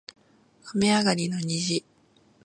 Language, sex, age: Japanese, female, 19-29